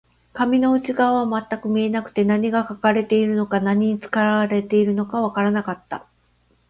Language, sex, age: Japanese, female, 50-59